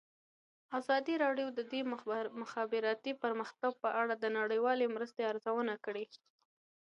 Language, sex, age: Pashto, female, under 19